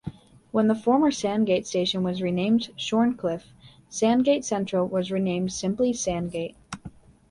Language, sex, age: English, female, 19-29